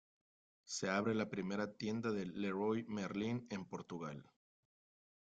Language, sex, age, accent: Spanish, male, 30-39, México